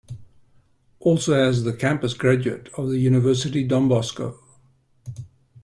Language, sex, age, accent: English, male, 60-69, Southern African (South Africa, Zimbabwe, Namibia)